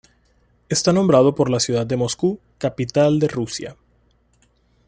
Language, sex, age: Spanish, male, 30-39